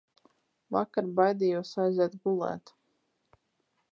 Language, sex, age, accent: Latvian, female, 30-39, bez akcenta